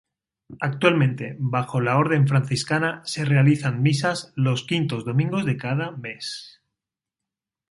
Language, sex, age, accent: Spanish, male, 40-49, España: Centro-Sur peninsular (Madrid, Toledo, Castilla-La Mancha)